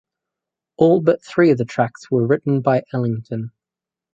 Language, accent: English, Australian English